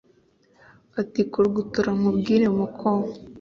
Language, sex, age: Kinyarwanda, female, 19-29